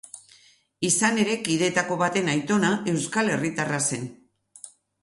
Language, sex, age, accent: Basque, female, 60-69, Mendebalekoa (Araba, Bizkaia, Gipuzkoako mendebaleko herri batzuk)